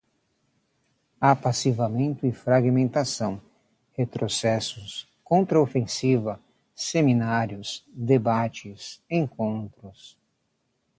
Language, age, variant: Portuguese, 40-49, Portuguese (Brasil)